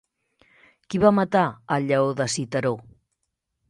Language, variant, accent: Catalan, Central, central